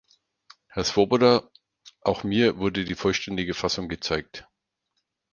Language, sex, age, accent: German, male, 50-59, Deutschland Deutsch